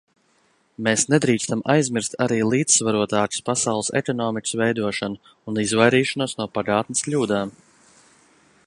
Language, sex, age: Latvian, male, 30-39